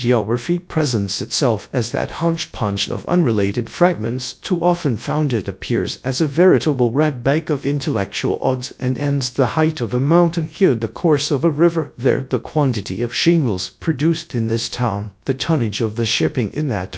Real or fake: fake